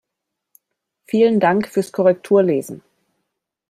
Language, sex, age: German, female, 40-49